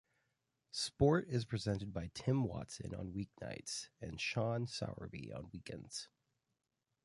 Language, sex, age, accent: English, male, 30-39, United States English